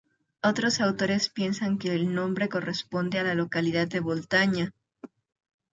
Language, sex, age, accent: Spanish, female, 30-39, México